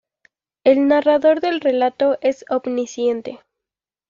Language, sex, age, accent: Spanish, female, 19-29, México